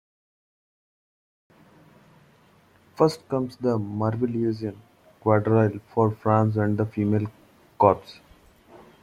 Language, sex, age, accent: English, male, 30-39, India and South Asia (India, Pakistan, Sri Lanka)